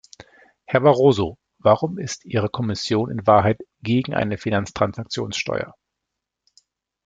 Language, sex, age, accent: German, male, 40-49, Deutschland Deutsch